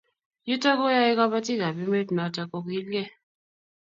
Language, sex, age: Kalenjin, female, 19-29